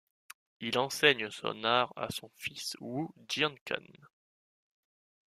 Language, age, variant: French, 19-29, Français de métropole